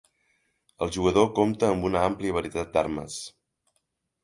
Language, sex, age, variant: Catalan, male, 40-49, Central